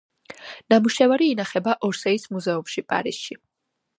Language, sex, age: Georgian, female, 19-29